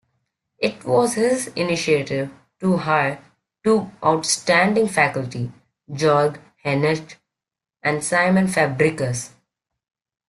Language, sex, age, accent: English, male, under 19, England English